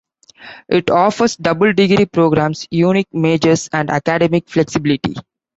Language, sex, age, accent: English, male, 19-29, India and South Asia (India, Pakistan, Sri Lanka)